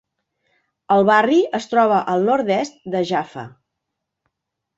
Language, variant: Catalan, Central